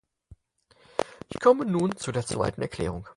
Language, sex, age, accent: German, male, 30-39, Deutschland Deutsch